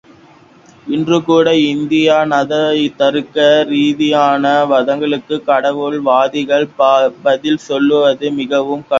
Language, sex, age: Tamil, male, under 19